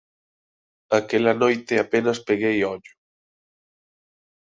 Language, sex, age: Galician, male, 30-39